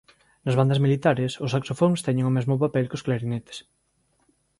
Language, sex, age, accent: Galician, male, 30-39, Normativo (estándar)